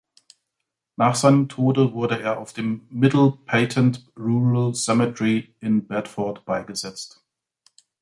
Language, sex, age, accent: German, male, 40-49, Deutschland Deutsch